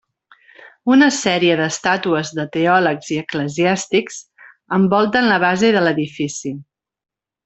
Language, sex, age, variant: Catalan, female, 40-49, Central